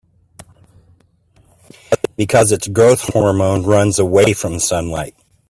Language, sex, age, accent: English, male, 50-59, United States English